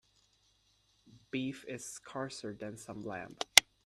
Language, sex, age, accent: English, male, 19-29, England English